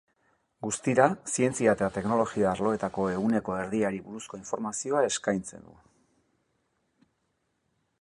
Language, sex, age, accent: Basque, male, 60-69, Erdialdekoa edo Nafarra (Gipuzkoa, Nafarroa)